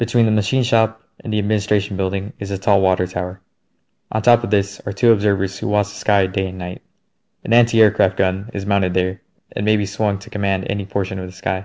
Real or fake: real